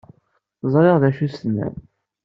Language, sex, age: Kabyle, male, 19-29